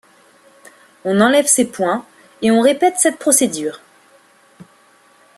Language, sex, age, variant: French, female, 19-29, Français de métropole